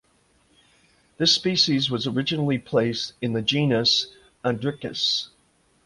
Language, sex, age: English, male, 60-69